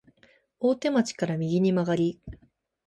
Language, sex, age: Japanese, female, 19-29